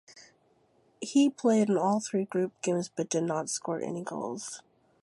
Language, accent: English, United States English